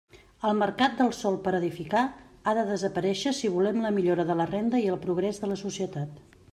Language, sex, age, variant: Catalan, female, 50-59, Central